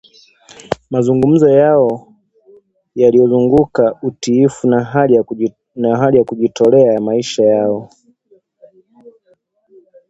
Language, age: Swahili, 19-29